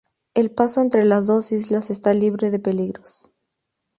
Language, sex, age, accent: Spanish, female, 19-29, México